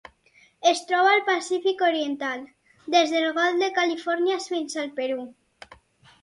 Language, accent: Catalan, valencià